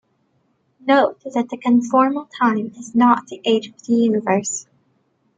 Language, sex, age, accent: English, female, 19-29, United States English